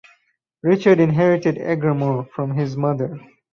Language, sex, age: English, male, 19-29